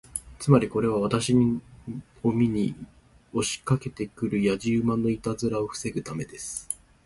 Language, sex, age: Japanese, male, 19-29